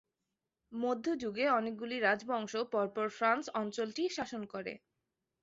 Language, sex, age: Bengali, female, 19-29